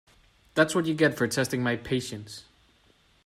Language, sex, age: English, male, 19-29